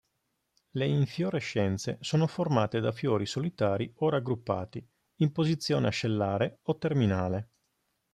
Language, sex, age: Italian, male, 50-59